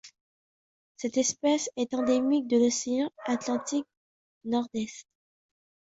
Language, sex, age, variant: French, female, 19-29, Français de métropole